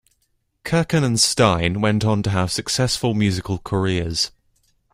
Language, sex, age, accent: English, male, under 19, England English